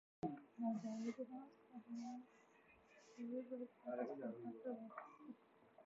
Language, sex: English, female